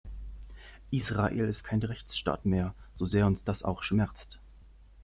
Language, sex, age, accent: German, male, 19-29, Deutschland Deutsch